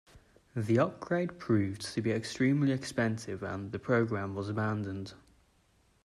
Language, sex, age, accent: English, male, under 19, England English